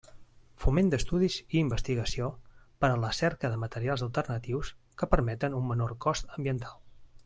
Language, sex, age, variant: Catalan, male, 40-49, Central